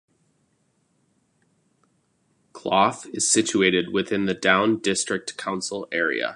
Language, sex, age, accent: English, male, 30-39, United States English